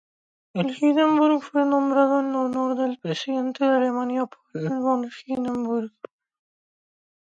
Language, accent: Spanish, España: Centro-Sur peninsular (Madrid, Toledo, Castilla-La Mancha)